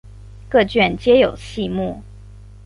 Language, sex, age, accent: Chinese, female, 19-29, 出生地：广东省